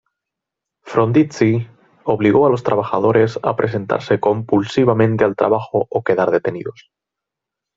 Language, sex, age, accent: Spanish, male, 30-39, España: Centro-Sur peninsular (Madrid, Toledo, Castilla-La Mancha)